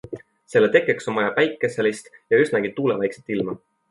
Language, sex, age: Estonian, male, 19-29